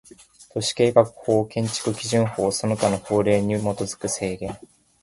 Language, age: Japanese, 19-29